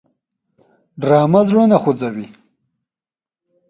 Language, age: Pashto, 19-29